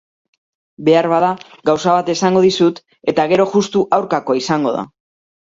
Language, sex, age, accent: Basque, female, 30-39, Mendebalekoa (Araba, Bizkaia, Gipuzkoako mendebaleko herri batzuk)